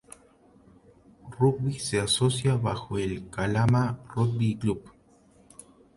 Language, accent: Spanish, América central